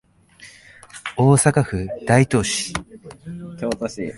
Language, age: Japanese, 19-29